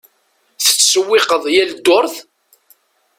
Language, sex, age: Kabyle, female, 60-69